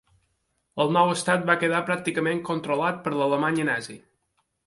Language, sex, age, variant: Catalan, male, 30-39, Balear